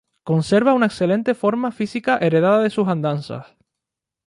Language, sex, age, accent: Spanish, male, 19-29, España: Islas Canarias